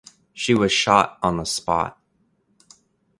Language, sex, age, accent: English, male, 30-39, Canadian English